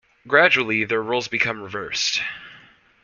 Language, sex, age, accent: English, male, under 19, United States English